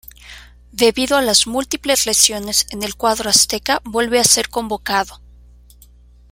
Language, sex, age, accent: Spanish, female, 30-39, México